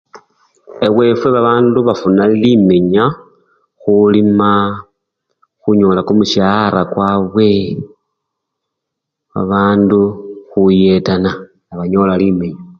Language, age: Luyia, 50-59